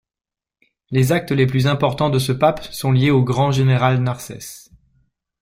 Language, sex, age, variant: French, male, 40-49, Français de métropole